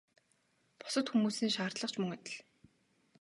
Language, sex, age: Mongolian, female, 19-29